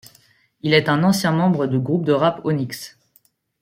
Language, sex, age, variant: French, female, 30-39, Français de métropole